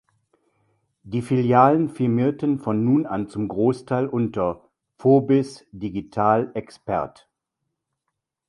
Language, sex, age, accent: German, male, 60-69, Deutschland Deutsch